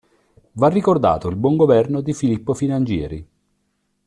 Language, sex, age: Italian, male, 50-59